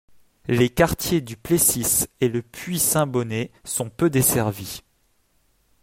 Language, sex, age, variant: French, male, 19-29, Français de métropole